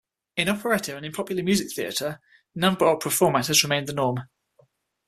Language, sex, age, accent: English, male, 30-39, England English